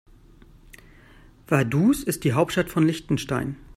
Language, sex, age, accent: German, male, 30-39, Deutschland Deutsch